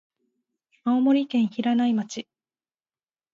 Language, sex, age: Japanese, female, 19-29